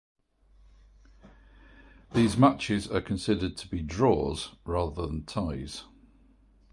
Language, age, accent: English, 60-69, England English